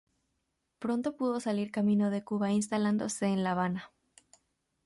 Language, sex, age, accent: Spanish, female, under 19, América central